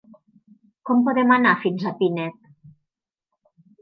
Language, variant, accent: Catalan, Nord-Occidental, Tortosí